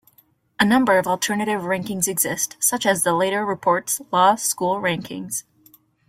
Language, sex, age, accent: English, female, under 19, United States English